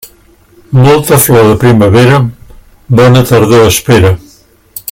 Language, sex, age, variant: Catalan, male, 70-79, Central